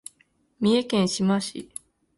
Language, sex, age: Japanese, female, 19-29